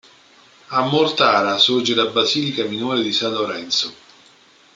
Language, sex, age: Italian, male, 40-49